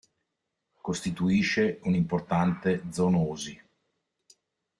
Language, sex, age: Italian, male, 40-49